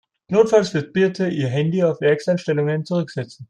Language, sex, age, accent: German, male, 19-29, Österreichisches Deutsch